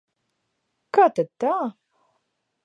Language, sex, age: Latvian, female, 40-49